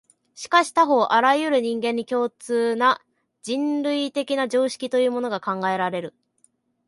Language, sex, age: Japanese, male, 19-29